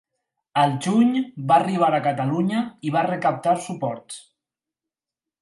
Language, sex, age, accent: Catalan, male, 19-29, valencià